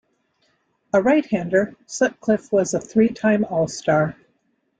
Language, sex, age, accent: English, female, 60-69, United States English